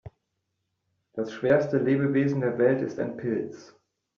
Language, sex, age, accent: German, male, 30-39, Deutschland Deutsch